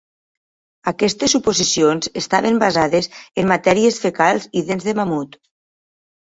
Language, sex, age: Catalan, female, 40-49